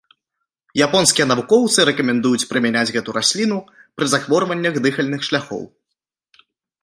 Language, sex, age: Belarusian, male, 19-29